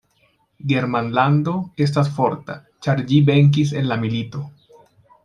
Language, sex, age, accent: Esperanto, male, 19-29, Internacia